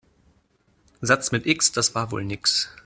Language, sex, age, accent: German, male, 19-29, Deutschland Deutsch